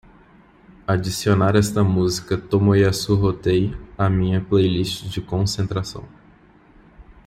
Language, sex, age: Portuguese, male, 19-29